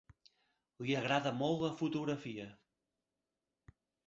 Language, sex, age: Catalan, male, 50-59